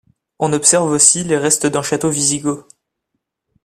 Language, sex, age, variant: French, male, 19-29, Français de métropole